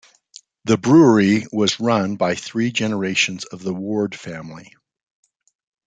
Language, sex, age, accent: English, male, 50-59, United States English